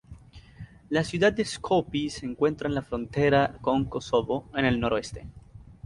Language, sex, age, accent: Spanish, male, 19-29, América central